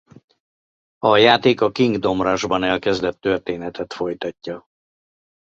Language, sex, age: Hungarian, male, 60-69